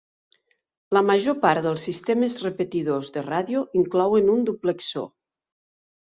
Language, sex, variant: Catalan, female, Nord-Occidental